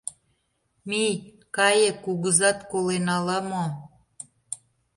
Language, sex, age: Mari, female, 60-69